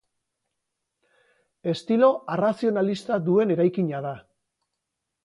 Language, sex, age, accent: Basque, male, 40-49, Mendebalekoa (Araba, Bizkaia, Gipuzkoako mendebaleko herri batzuk)